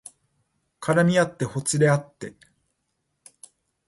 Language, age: Japanese, 40-49